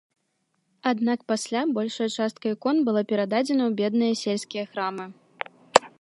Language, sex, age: Belarusian, female, 19-29